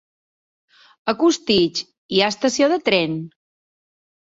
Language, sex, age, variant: Catalan, female, 40-49, Balear